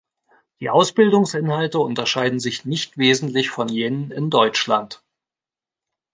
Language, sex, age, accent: German, male, 40-49, Deutschland Deutsch